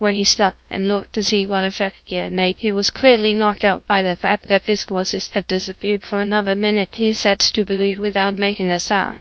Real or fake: fake